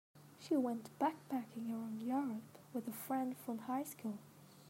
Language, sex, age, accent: English, female, under 19, India and South Asia (India, Pakistan, Sri Lanka)